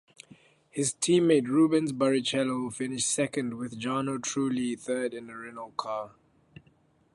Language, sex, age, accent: English, male, 19-29, Southern African (South Africa, Zimbabwe, Namibia)